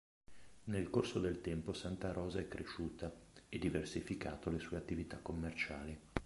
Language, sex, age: Italian, male, 40-49